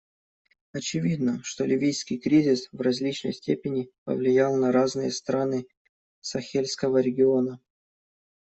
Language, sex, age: Russian, male, 19-29